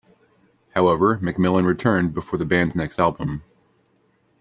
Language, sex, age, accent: English, male, 30-39, United States English